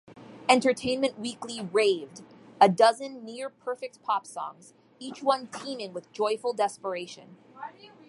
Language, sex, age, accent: English, female, 30-39, United States English